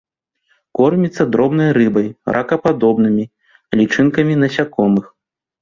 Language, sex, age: Belarusian, male, 30-39